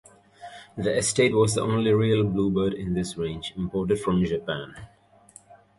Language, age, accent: English, 19-29, England English